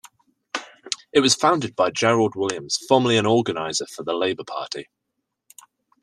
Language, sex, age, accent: English, male, under 19, England English